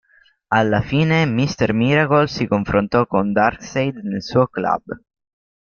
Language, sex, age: Italian, male, under 19